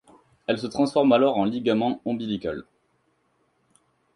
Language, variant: French, Français de métropole